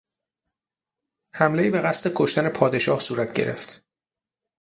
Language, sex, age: Persian, male, 30-39